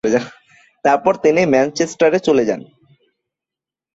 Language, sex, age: Bengali, male, under 19